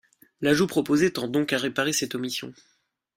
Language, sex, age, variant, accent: French, male, 19-29, Français d'Europe, Français de Belgique